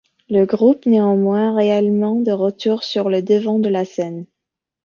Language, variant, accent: French, Français d'Amérique du Nord, Français des États-Unis